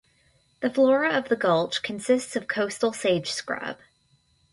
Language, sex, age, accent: English, female, under 19, United States English